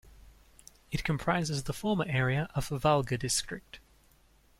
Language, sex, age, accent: English, male, 19-29, Australian English